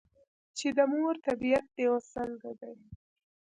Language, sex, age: Pashto, female, under 19